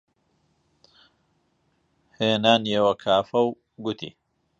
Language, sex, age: Central Kurdish, male, 40-49